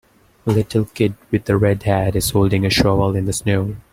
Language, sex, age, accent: English, male, 19-29, India and South Asia (India, Pakistan, Sri Lanka)